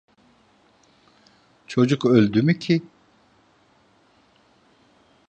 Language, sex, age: Turkish, male, 50-59